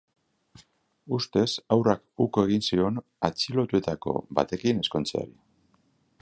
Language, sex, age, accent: Basque, male, 40-49, Mendebalekoa (Araba, Bizkaia, Gipuzkoako mendebaleko herri batzuk)